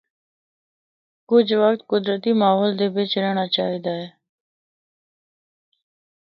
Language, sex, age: Northern Hindko, female, 19-29